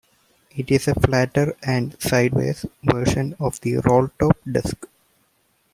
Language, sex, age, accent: English, male, 19-29, United States English